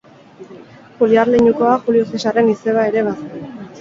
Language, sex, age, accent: Basque, female, 19-29, Mendebalekoa (Araba, Bizkaia, Gipuzkoako mendebaleko herri batzuk)